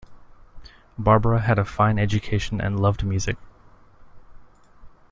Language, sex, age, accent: English, male, 19-29, United States English